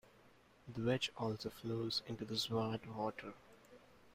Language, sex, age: English, male, 19-29